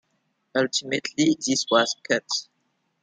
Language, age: English, under 19